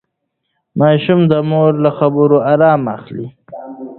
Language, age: Pashto, 19-29